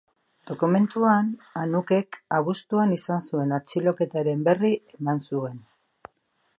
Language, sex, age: Basque, female, 50-59